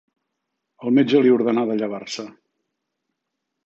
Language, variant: Catalan, Central